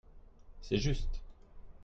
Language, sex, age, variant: French, male, 30-39, Français de métropole